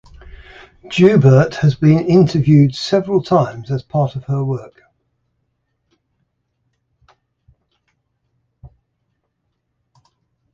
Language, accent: English, England English